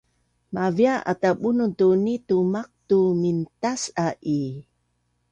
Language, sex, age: Bunun, female, 60-69